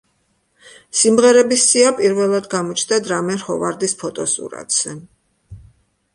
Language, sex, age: Georgian, female, 60-69